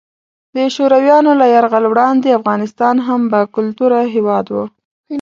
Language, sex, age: Pashto, female, 19-29